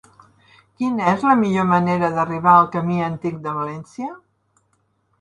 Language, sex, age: Catalan, female, 60-69